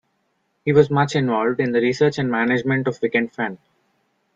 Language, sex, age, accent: English, male, 19-29, India and South Asia (India, Pakistan, Sri Lanka)